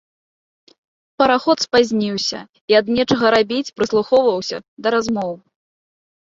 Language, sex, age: Belarusian, female, 30-39